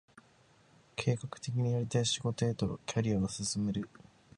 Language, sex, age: Japanese, male, 19-29